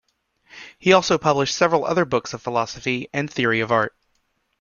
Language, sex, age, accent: English, male, 30-39, United States English